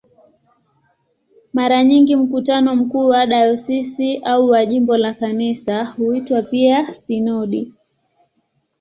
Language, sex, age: Swahili, female, 19-29